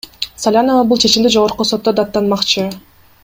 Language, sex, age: Kyrgyz, female, 19-29